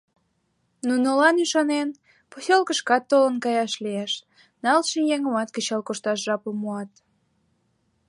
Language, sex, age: Mari, female, under 19